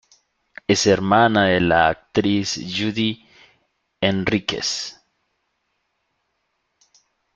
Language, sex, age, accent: Spanish, male, 30-39, Andino-Pacífico: Colombia, Perú, Ecuador, oeste de Bolivia y Venezuela andina